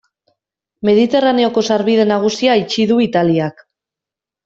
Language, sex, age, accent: Basque, female, 19-29, Erdialdekoa edo Nafarra (Gipuzkoa, Nafarroa)